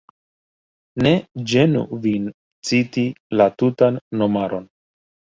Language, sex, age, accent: Esperanto, male, 30-39, Internacia